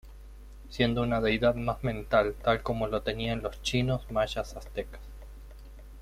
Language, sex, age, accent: Spanish, male, 30-39, Rioplatense: Argentina, Uruguay, este de Bolivia, Paraguay